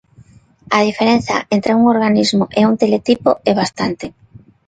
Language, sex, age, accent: Galician, female, 40-49, Neofalante